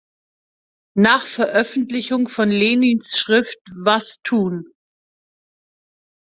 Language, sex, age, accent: German, female, 50-59, Deutschland Deutsch